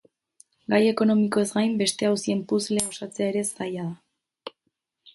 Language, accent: Basque, Erdialdekoa edo Nafarra (Gipuzkoa, Nafarroa)